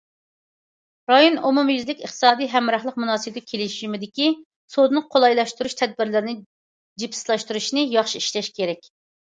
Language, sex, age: Uyghur, female, 40-49